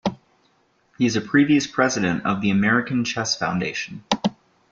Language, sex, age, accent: English, male, 19-29, United States English